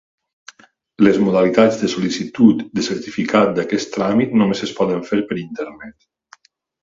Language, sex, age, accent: Catalan, male, 40-49, valencià